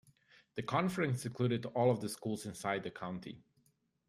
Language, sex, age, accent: English, male, 19-29, United States English